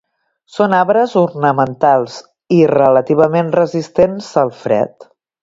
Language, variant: Catalan, Septentrional